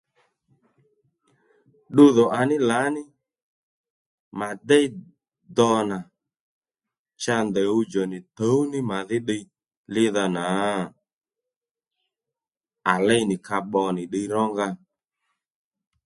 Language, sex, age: Lendu, male, 30-39